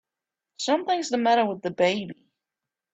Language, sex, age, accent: English, female, 30-39, United States English